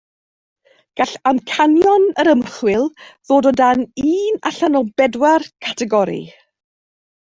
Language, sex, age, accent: Welsh, female, 50-59, Y Deyrnas Unedig Cymraeg